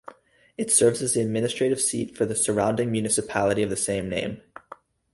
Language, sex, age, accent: English, male, 19-29, United States English